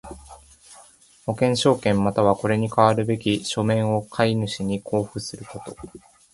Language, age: Japanese, 19-29